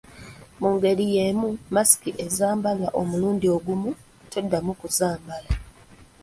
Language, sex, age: Ganda, female, 19-29